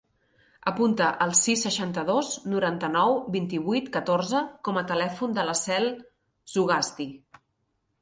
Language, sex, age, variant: Catalan, female, 40-49, Central